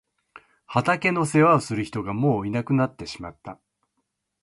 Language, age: Japanese, 50-59